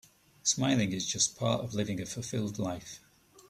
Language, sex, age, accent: English, male, 30-39, England English